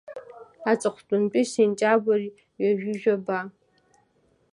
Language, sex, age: Abkhazian, female, 19-29